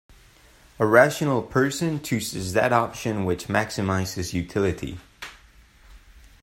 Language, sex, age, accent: English, male, 19-29, United States English